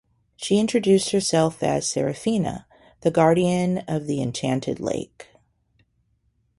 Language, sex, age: English, female, 40-49